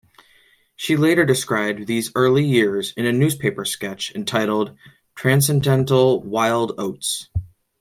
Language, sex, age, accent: English, male, under 19, United States English